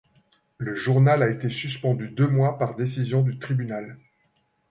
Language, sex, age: French, male, 50-59